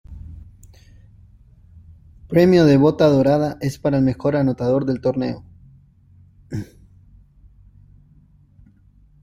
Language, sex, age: Spanish, male, 30-39